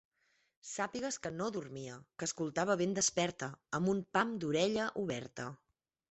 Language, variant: Catalan, Central